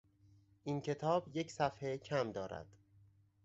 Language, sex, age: Persian, male, 30-39